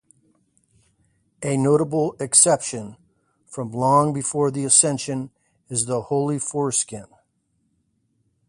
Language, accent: English, United States English